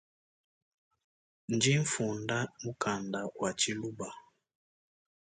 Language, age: Luba-Lulua, 19-29